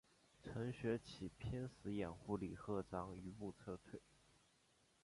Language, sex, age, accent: Chinese, male, 19-29, 出生地：江西省